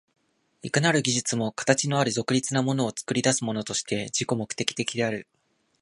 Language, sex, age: Japanese, male, 19-29